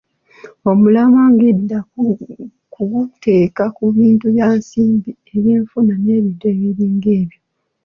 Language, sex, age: Ganda, female, 19-29